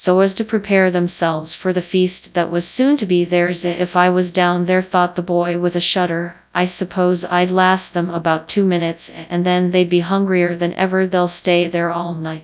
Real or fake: fake